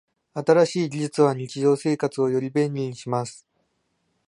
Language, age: Japanese, 19-29